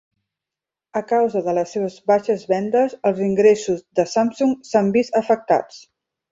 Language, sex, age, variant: Catalan, female, 50-59, Central